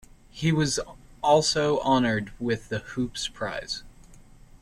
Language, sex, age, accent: English, male, 19-29, United States English